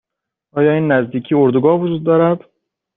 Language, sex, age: Persian, male, under 19